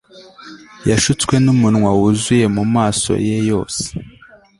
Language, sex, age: Kinyarwanda, male, 19-29